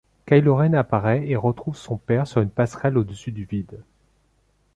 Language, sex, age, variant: French, male, 40-49, Français de métropole